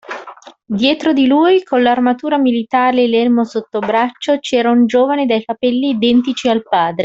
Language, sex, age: Italian, male, 30-39